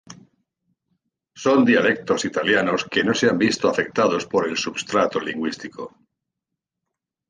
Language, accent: Spanish, España: Centro-Sur peninsular (Madrid, Toledo, Castilla-La Mancha)